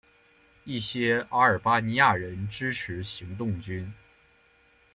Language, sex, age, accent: Chinese, male, under 19, 出生地：黑龙江省